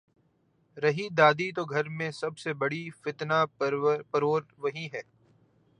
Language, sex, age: Urdu, male, 19-29